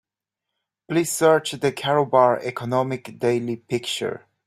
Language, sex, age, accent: English, male, 30-39, Irish English